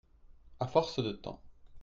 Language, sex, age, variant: French, male, 30-39, Français de métropole